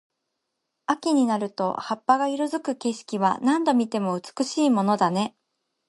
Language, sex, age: Japanese, female, 19-29